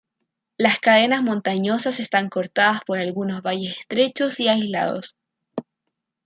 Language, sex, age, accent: Spanish, female, 19-29, Chileno: Chile, Cuyo